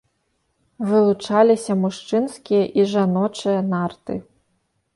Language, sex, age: Belarusian, female, 30-39